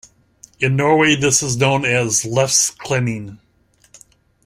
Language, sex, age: English, male, 60-69